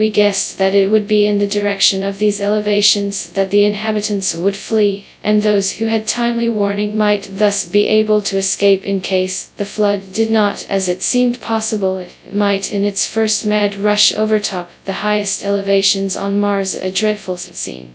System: TTS, FastPitch